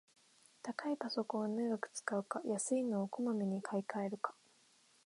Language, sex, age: Japanese, female, 19-29